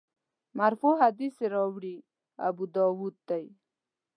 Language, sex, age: Pashto, female, 19-29